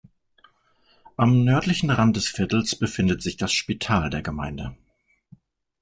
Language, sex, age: German, male, 50-59